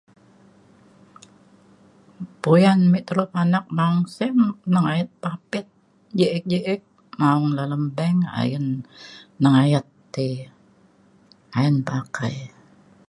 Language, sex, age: Mainstream Kenyah, female, 70-79